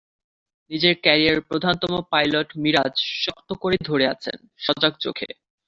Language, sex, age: Bengali, male, under 19